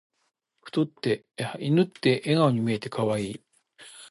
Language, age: Japanese, 60-69